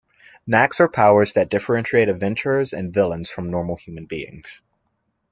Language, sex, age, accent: English, male, 19-29, United States English